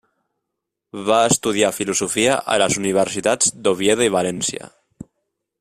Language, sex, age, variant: Catalan, male, 30-39, Central